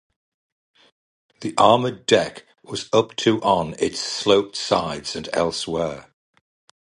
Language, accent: English, England English